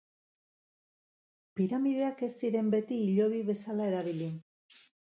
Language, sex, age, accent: Basque, female, 50-59, Mendebalekoa (Araba, Bizkaia, Gipuzkoako mendebaleko herri batzuk)